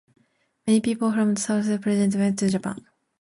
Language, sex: English, female